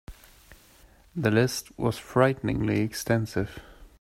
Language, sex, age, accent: English, male, 19-29, United States English